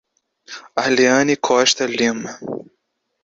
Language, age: Portuguese, 19-29